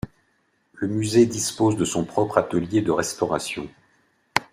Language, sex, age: French, male, 70-79